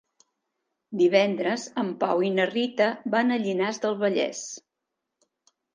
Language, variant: Catalan, Central